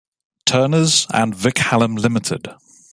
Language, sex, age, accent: English, male, 30-39, England English